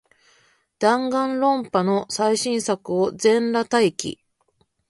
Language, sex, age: Japanese, female, 40-49